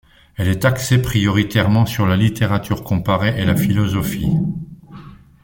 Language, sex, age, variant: French, male, 60-69, Français de métropole